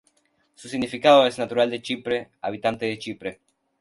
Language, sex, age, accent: Spanish, male, under 19, Rioplatense: Argentina, Uruguay, este de Bolivia, Paraguay